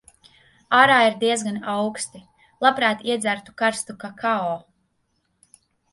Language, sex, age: Latvian, female, 19-29